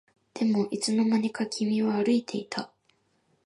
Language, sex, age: Japanese, female, 19-29